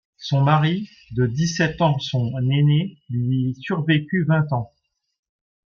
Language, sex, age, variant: French, male, 40-49, Français de métropole